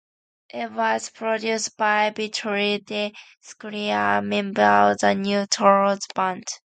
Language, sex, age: English, female, 19-29